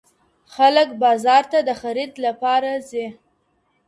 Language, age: Pashto, under 19